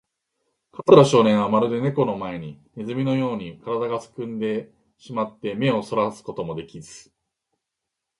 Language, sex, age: Japanese, male, 40-49